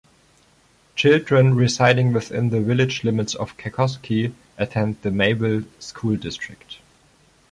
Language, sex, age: English, male, 19-29